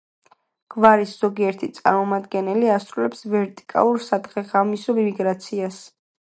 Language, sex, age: Georgian, female, 19-29